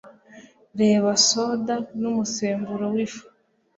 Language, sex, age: Kinyarwanda, female, 19-29